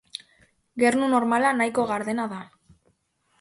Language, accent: Basque, Erdialdekoa edo Nafarra (Gipuzkoa, Nafarroa)